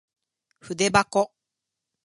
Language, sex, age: Japanese, male, 19-29